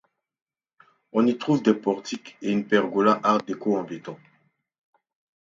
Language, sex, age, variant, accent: French, male, 30-39, Français d'Afrique subsaharienne et des îles africaines, Français de Côte d’Ivoire